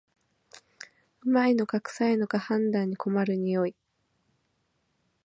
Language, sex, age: Japanese, female, 19-29